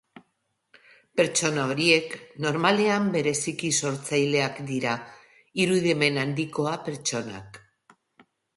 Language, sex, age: Basque, female, 50-59